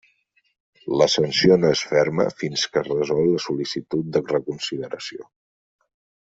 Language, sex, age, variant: Catalan, male, 19-29, Central